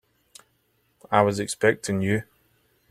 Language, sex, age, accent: English, male, 19-29, Scottish English